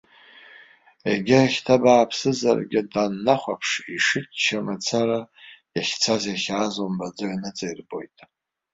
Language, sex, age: Abkhazian, male, 60-69